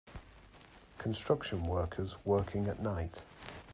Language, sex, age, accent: English, male, 30-39, England English